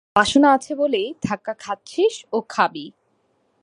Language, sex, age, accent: Bengali, female, 19-29, প্রমিত